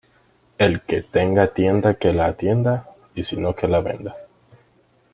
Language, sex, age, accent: Spanish, male, 19-29, América central